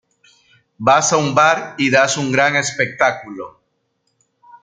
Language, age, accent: Spanish, 40-49, Andino-Pacífico: Colombia, Perú, Ecuador, oeste de Bolivia y Venezuela andina